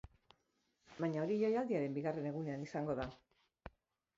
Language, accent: Basque, Mendebalekoa (Araba, Bizkaia, Gipuzkoako mendebaleko herri batzuk)